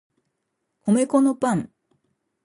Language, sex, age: Japanese, female, 60-69